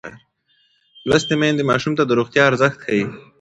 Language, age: Pashto, 19-29